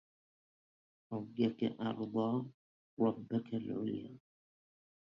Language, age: Arabic, 40-49